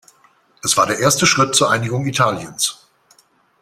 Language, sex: German, male